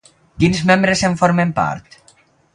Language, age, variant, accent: Catalan, under 19, Valencià septentrional, valencià